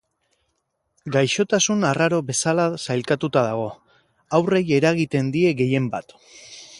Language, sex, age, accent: Basque, male, 30-39, Mendebalekoa (Araba, Bizkaia, Gipuzkoako mendebaleko herri batzuk)